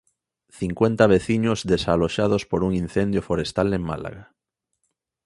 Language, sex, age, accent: Galician, male, 19-29, Normativo (estándar)